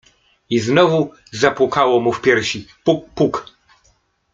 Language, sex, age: Polish, male, 40-49